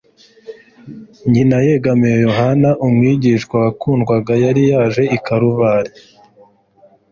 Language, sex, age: Kinyarwanda, male, 19-29